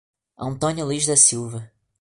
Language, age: Portuguese, under 19